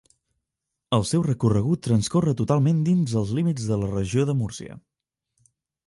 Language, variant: Catalan, Septentrional